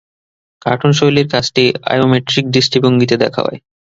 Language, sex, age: Bengali, male, 19-29